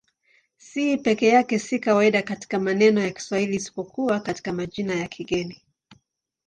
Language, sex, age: Swahili, female, 50-59